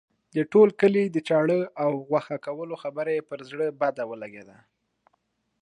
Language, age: Pashto, 19-29